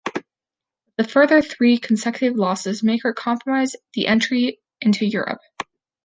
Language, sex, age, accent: English, female, under 19, United States English